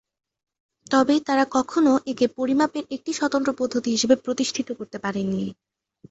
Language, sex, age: Bengali, female, under 19